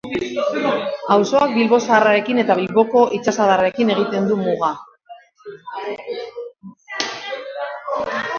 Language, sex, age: Basque, female, 30-39